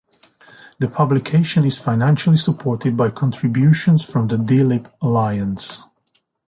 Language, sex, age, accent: English, male, 30-39, England English